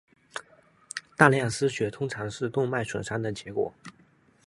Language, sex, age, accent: Chinese, male, 19-29, 出生地：福建省